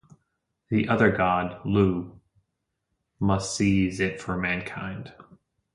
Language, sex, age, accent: English, male, 30-39, United States English